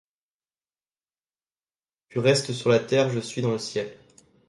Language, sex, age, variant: French, male, 19-29, Français de métropole